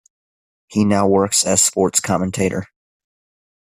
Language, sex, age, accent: English, male, 19-29, United States English